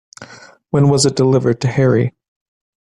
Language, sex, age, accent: English, male, 19-29, United States English